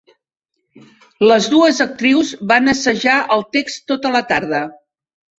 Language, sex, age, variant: Catalan, female, 50-59, Central